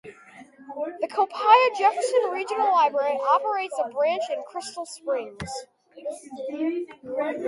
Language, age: English, 19-29